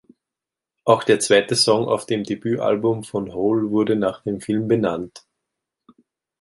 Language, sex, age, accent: German, male, 30-39, Österreichisches Deutsch